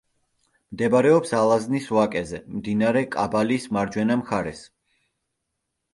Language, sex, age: Georgian, male, 19-29